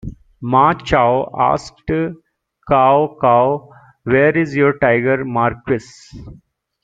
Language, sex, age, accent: English, male, 19-29, United States English